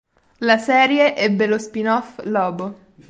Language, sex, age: Italian, female, 19-29